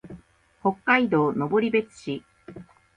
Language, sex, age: Japanese, female, 30-39